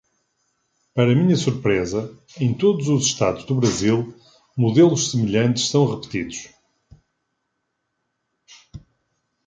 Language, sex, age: Portuguese, male, 40-49